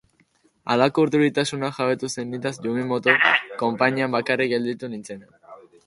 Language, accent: Basque, Mendebalekoa (Araba, Bizkaia, Gipuzkoako mendebaleko herri batzuk)